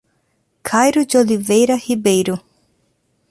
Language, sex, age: Portuguese, female, 30-39